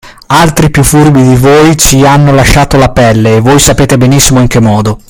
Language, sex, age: Italian, male, 30-39